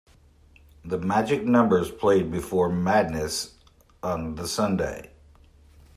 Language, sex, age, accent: English, male, 50-59, United States English